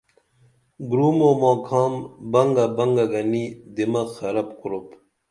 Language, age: Dameli, 40-49